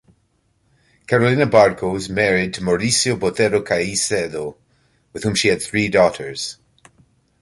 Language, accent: English, United States English